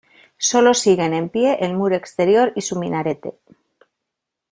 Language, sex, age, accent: Spanish, female, 40-49, España: Norte peninsular (Asturias, Castilla y León, Cantabria, País Vasco, Navarra, Aragón, La Rioja, Guadalajara, Cuenca)